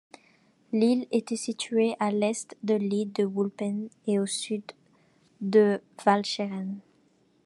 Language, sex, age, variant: French, female, under 19, Français de métropole